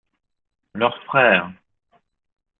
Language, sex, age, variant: French, male, 30-39, Français de métropole